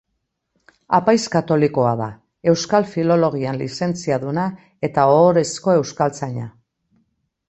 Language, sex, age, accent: Basque, female, 60-69, Mendebalekoa (Araba, Bizkaia, Gipuzkoako mendebaleko herri batzuk)